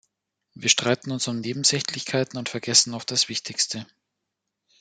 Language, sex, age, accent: German, male, 19-29, Deutschland Deutsch